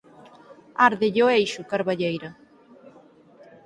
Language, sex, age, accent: Galician, female, 19-29, Atlántico (seseo e gheada)